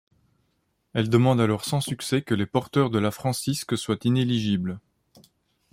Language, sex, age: French, male, 30-39